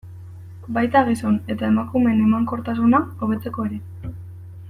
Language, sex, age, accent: Basque, female, 19-29, Erdialdekoa edo Nafarra (Gipuzkoa, Nafarroa)